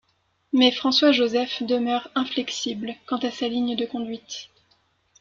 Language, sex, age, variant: French, female, 19-29, Français de métropole